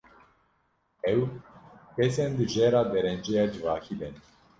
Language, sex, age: Kurdish, male, 19-29